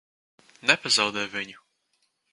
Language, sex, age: Latvian, male, under 19